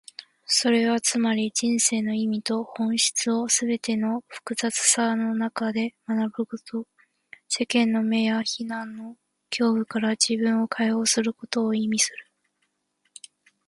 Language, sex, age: Japanese, female, 19-29